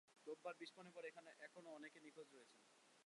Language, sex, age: Bengali, male, 19-29